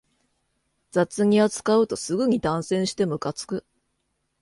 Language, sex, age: Japanese, female, 40-49